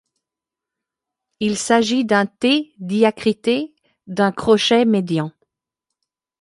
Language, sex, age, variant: French, female, 50-59, Français de métropole